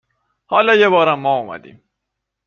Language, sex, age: Persian, male, 19-29